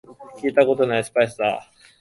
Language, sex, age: Japanese, male, 19-29